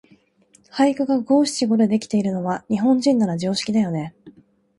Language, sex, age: Japanese, female, 19-29